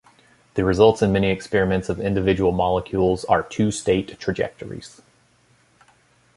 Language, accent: English, United States English